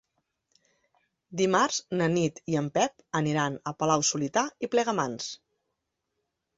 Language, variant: Catalan, Central